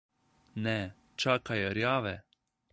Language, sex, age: Slovenian, male, 19-29